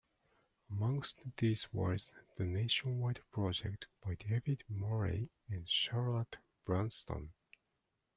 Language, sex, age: English, male, 40-49